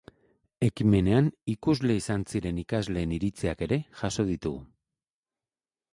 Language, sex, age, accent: Basque, male, 40-49, Erdialdekoa edo Nafarra (Gipuzkoa, Nafarroa)